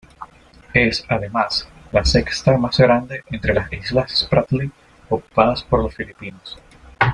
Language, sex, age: Spanish, male, 30-39